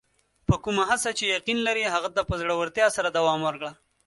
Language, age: Pashto, 19-29